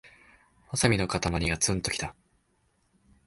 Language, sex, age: Japanese, male, 19-29